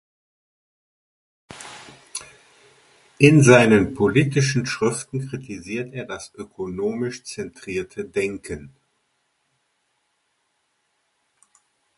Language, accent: German, Deutschland Deutsch